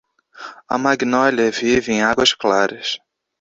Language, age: Portuguese, 19-29